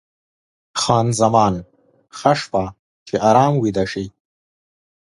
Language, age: Pashto, 19-29